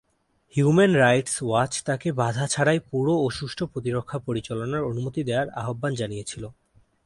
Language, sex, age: Bengali, male, 19-29